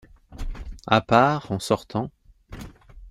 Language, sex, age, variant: French, male, 40-49, Français de métropole